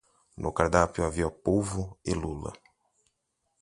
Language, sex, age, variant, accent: Portuguese, male, 19-29, Portuguese (Brasil), Paulista